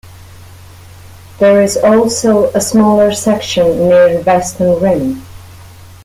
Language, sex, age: English, female, 30-39